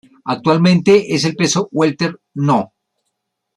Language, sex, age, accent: Spanish, male, 60-69, Caribe: Cuba, Venezuela, Puerto Rico, República Dominicana, Panamá, Colombia caribeña, México caribeño, Costa del golfo de México